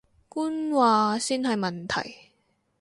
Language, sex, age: Cantonese, female, 19-29